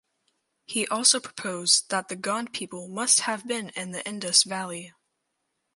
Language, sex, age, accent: English, female, under 19, United States English